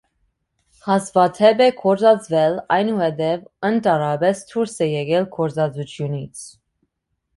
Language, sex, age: Armenian, female, 30-39